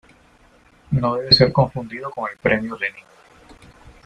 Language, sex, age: Spanish, male, 30-39